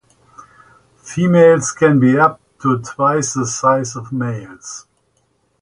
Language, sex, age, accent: English, male, 50-59, United States English